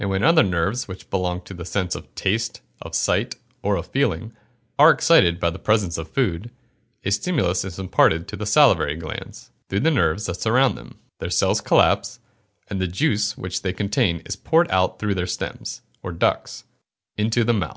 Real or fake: real